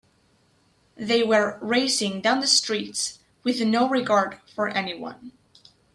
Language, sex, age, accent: English, male, 50-59, United States English